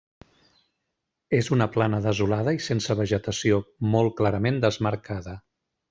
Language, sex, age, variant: Catalan, male, 50-59, Central